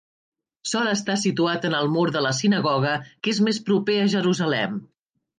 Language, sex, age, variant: Catalan, female, 50-59, Central